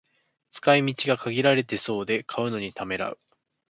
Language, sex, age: Japanese, male, 19-29